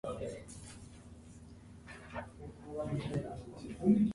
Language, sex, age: English, male, 19-29